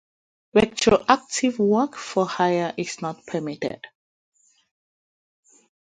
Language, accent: English, England English